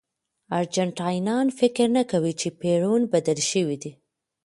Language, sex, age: Pashto, female, 19-29